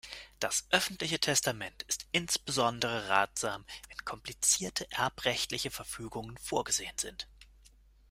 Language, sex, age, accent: German, male, 30-39, Deutschland Deutsch